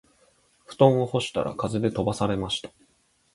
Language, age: Japanese, 30-39